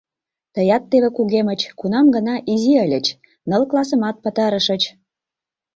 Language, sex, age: Mari, female, 40-49